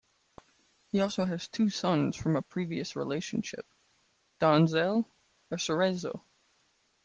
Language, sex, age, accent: English, male, 19-29, United States English